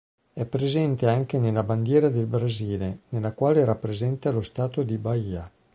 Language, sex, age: Italian, male, 50-59